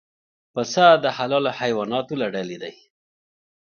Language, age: Pashto, 30-39